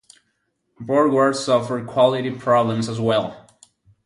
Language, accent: English, United States English